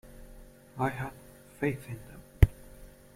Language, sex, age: English, male, 19-29